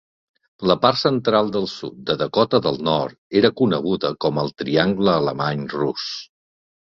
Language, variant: Catalan, Nord-Occidental